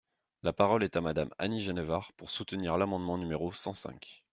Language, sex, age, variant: French, male, 30-39, Français de métropole